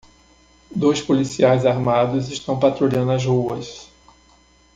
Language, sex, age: Portuguese, male, 50-59